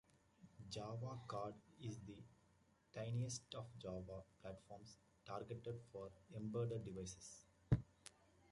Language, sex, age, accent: English, male, 19-29, United States English